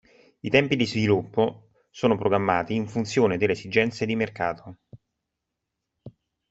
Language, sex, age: Italian, male, 30-39